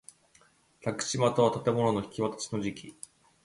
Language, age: Japanese, 30-39